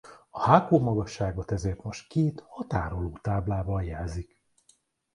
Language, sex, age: Hungarian, male, 30-39